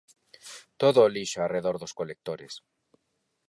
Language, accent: Galician, Normativo (estándar); Neofalante